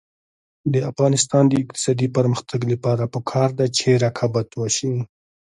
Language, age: Pashto, 30-39